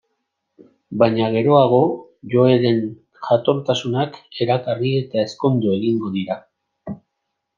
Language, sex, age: Basque, male, 50-59